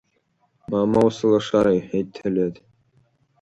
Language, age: Abkhazian, under 19